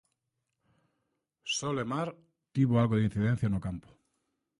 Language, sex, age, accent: Galician, male, 30-39, Oriental (común en zona oriental)